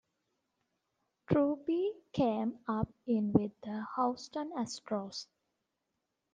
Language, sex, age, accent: English, female, 19-29, India and South Asia (India, Pakistan, Sri Lanka)